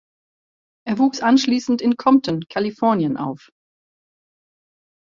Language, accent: German, Deutschland Deutsch